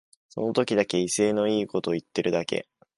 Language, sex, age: Japanese, male, 19-29